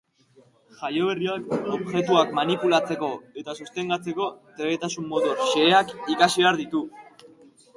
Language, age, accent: Basque, under 19, Mendebalekoa (Araba, Bizkaia, Gipuzkoako mendebaleko herri batzuk)